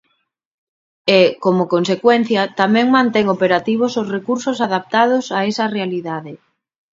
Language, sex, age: Galician, female, 30-39